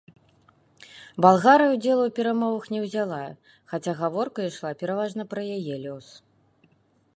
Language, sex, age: Belarusian, female, 30-39